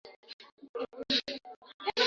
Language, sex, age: Swahili, female, 19-29